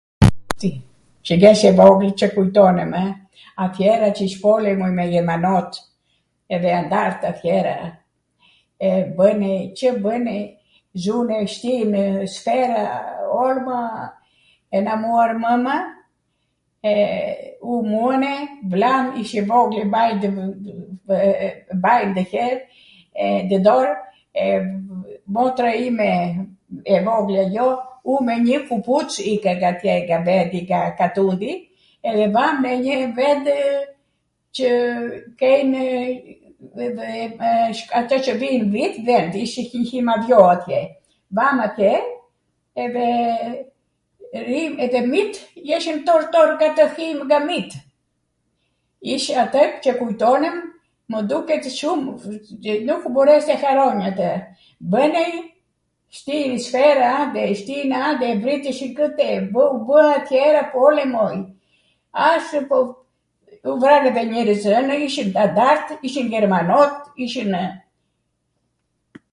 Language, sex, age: Arvanitika Albanian, female, 70-79